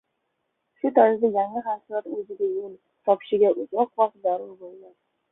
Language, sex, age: Uzbek, male, under 19